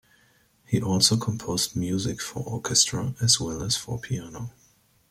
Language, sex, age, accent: English, male, 19-29, United States English